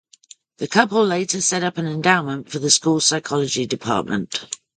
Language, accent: English, England English